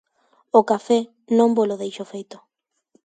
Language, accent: Galician, Normativo (estándar)